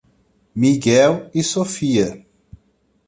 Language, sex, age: Portuguese, male, 30-39